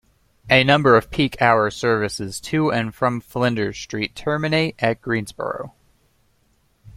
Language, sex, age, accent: English, male, 19-29, United States English